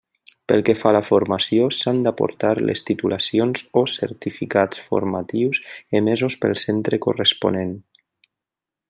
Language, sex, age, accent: Catalan, male, 19-29, valencià